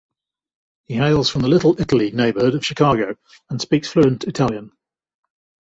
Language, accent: English, England English